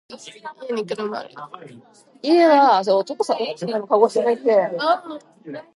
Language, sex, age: English, female, 19-29